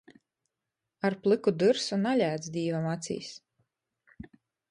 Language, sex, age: Latgalian, female, 30-39